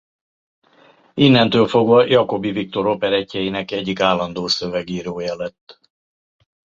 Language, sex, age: Hungarian, male, 60-69